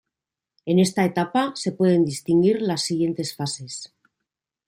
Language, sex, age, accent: Spanish, female, 40-49, España: Norte peninsular (Asturias, Castilla y León, Cantabria, País Vasco, Navarra, Aragón, La Rioja, Guadalajara, Cuenca)